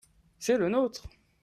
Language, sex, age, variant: French, male, 30-39, Français de métropole